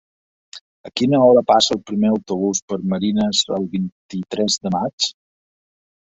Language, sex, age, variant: Catalan, male, 40-49, Balear